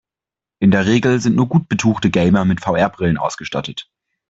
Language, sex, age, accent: German, male, under 19, Deutschland Deutsch